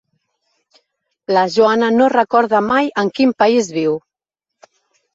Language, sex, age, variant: Catalan, female, 40-49, Central